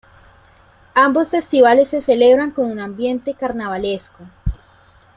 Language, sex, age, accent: Spanish, female, 19-29, Caribe: Cuba, Venezuela, Puerto Rico, República Dominicana, Panamá, Colombia caribeña, México caribeño, Costa del golfo de México